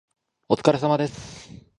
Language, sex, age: Japanese, male, 19-29